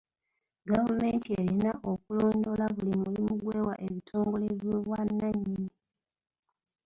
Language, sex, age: Ganda, female, 30-39